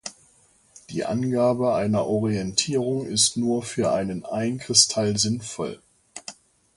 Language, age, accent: German, 50-59, Deutschland Deutsch